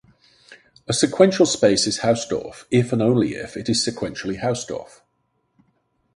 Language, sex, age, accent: English, male, 60-69, England English